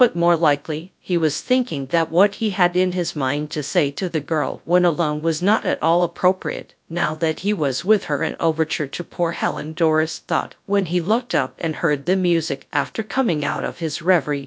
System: TTS, GradTTS